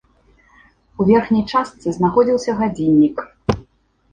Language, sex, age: Belarusian, female, 40-49